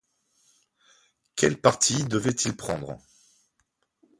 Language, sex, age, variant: French, male, 40-49, Français de métropole